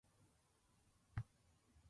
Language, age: Japanese, 19-29